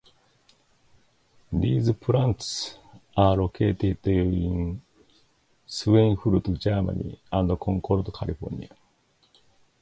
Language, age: English, 50-59